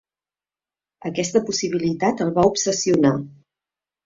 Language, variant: Catalan, Central